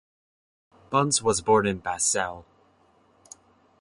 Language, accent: English, United States English